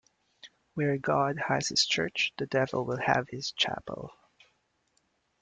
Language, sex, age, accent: English, male, 19-29, Filipino